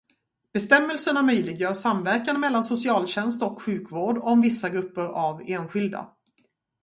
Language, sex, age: Swedish, female, 40-49